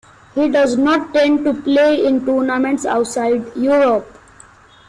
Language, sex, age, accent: English, male, 30-39, United States English